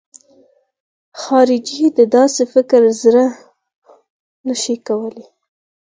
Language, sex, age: Pashto, female, under 19